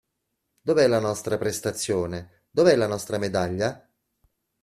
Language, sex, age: Italian, male, 50-59